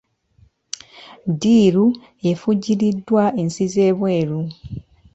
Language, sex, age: Ganda, female, 30-39